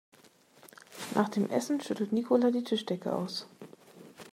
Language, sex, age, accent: German, female, 30-39, Deutschland Deutsch